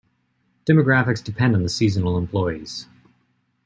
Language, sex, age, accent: English, male, 19-29, United States English